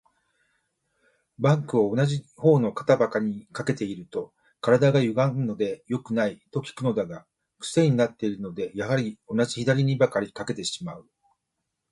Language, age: Japanese, 60-69